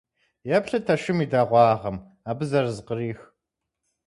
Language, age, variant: Kabardian, 19-29, Адыгэбзэ (Къэбэрдей, Кирил, псоми зэдай)